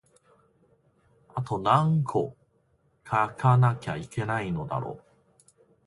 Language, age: Japanese, 19-29